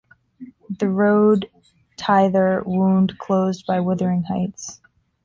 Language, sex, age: English, female, 19-29